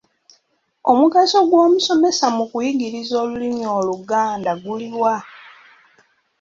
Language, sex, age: Ganda, female, 19-29